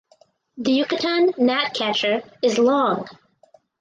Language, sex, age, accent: English, female, under 19, United States English